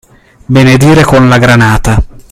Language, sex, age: Italian, male, 30-39